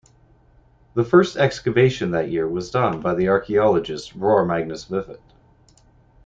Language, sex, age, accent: English, male, 40-49, Canadian English